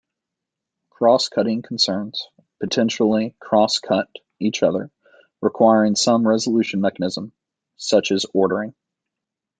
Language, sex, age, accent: English, male, 30-39, United States English